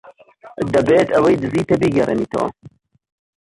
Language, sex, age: Central Kurdish, male, 30-39